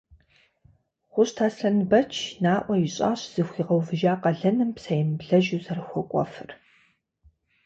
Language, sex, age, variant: Kabardian, female, 40-49, Адыгэбзэ (Къэбэрдей, Кирил, Урысей)